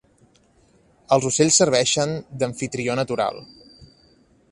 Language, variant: Catalan, Nord-Occidental